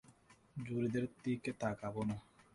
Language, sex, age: Bengali, male, 19-29